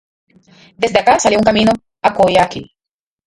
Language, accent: Spanish, Caribe: Cuba, Venezuela, Puerto Rico, República Dominicana, Panamá, Colombia caribeña, México caribeño, Costa del golfo de México